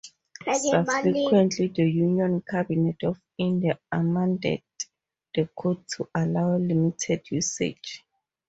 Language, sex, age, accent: English, female, 19-29, Southern African (South Africa, Zimbabwe, Namibia)